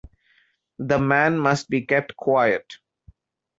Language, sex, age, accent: English, male, 19-29, India and South Asia (India, Pakistan, Sri Lanka)